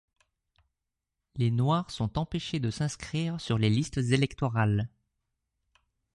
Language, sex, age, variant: French, male, 30-39, Français de métropole